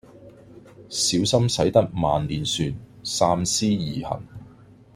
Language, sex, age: Cantonese, male, 40-49